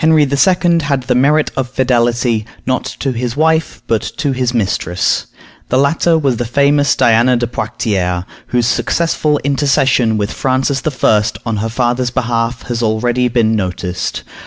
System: none